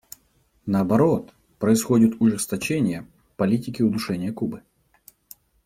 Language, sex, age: Russian, male, 30-39